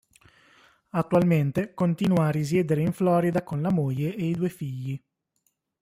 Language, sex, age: Italian, male, 30-39